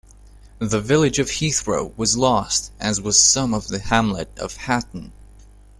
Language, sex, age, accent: English, male, 19-29, United States English